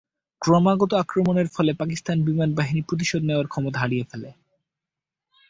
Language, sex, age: Bengali, male, 19-29